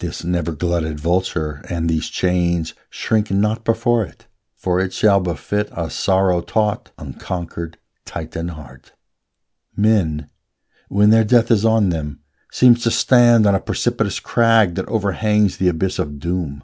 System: none